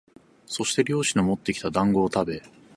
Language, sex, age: Japanese, male, 40-49